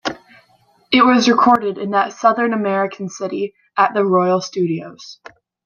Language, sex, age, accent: English, female, 19-29, United States English